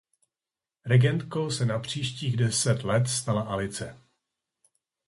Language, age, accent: Czech, 40-49, pražský